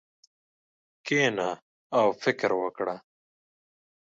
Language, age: Pashto, 30-39